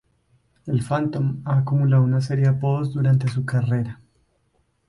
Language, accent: Spanish, Caribe: Cuba, Venezuela, Puerto Rico, República Dominicana, Panamá, Colombia caribeña, México caribeño, Costa del golfo de México